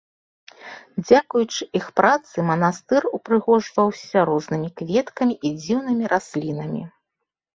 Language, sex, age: Belarusian, female, 50-59